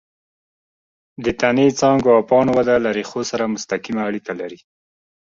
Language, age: Pashto, 30-39